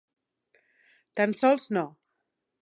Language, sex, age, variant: Catalan, female, 40-49, Central